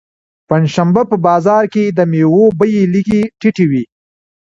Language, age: Pashto, 40-49